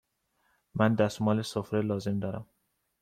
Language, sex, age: Persian, male, 19-29